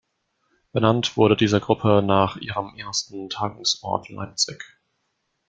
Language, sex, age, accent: German, male, 19-29, Deutschland Deutsch